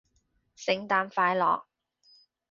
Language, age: Cantonese, 30-39